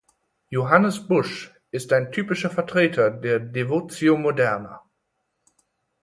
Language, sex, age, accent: German, male, 19-29, Deutschland Deutsch